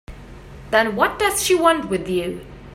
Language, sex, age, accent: English, female, 19-29, England English